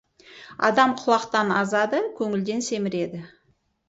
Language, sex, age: Kazakh, female, 40-49